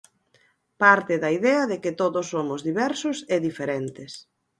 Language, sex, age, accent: Galician, female, 50-59, Atlántico (seseo e gheada)